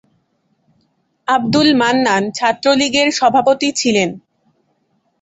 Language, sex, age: Bengali, female, under 19